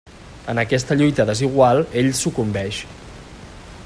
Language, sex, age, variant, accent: Catalan, male, 40-49, Central, central